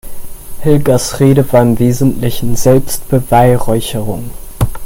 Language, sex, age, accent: German, male, 19-29, Deutschland Deutsch